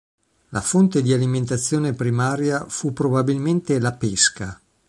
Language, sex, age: Italian, male, 50-59